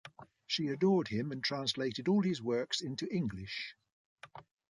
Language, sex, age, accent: English, male, 70-79, England English